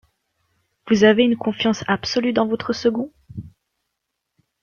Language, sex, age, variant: French, female, 19-29, Français de métropole